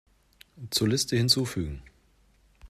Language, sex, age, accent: German, male, 30-39, Deutschland Deutsch